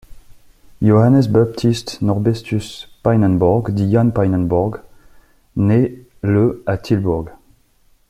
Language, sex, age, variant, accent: French, male, 30-39, Français des départements et régions d'outre-mer, Français de La Réunion